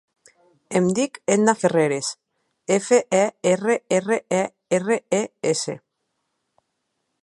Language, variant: Catalan, Septentrional